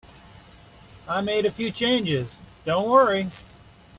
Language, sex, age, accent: English, male, 50-59, United States English